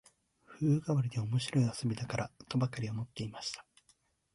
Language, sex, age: Japanese, male, 19-29